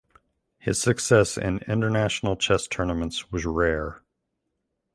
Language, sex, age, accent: English, male, 40-49, United States English